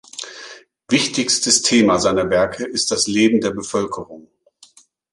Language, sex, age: German, male, 50-59